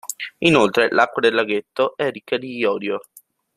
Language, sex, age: Italian, male, under 19